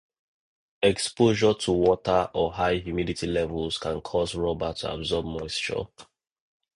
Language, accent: English, Nigerian English